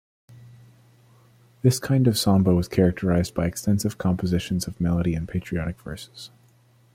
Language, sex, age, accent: English, male, 19-29, United States English